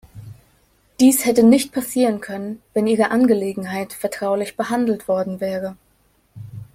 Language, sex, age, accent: German, female, 19-29, Deutschland Deutsch